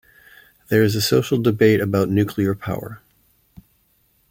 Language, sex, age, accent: English, male, 50-59, Canadian English